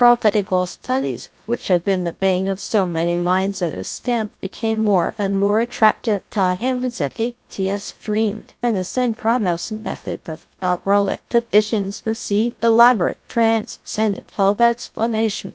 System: TTS, GlowTTS